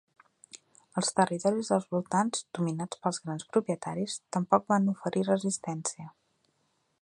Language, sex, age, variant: Catalan, female, 30-39, Central